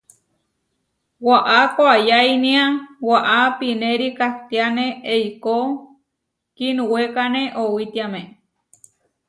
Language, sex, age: Huarijio, female, 19-29